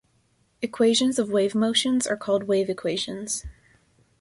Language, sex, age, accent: English, female, under 19, United States English